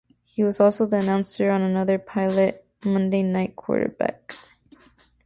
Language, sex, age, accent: English, female, 19-29, United States English